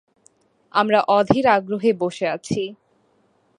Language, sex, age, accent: Bengali, female, 19-29, প্রমিত